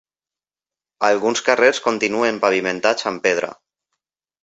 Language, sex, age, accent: Catalan, male, 30-39, valencià